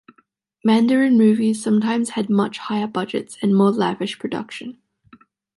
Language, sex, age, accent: English, female, under 19, Australian English